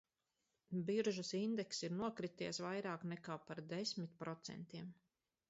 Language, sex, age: Latvian, female, 40-49